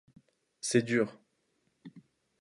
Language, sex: French, male